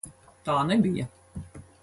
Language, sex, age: Latvian, female, 50-59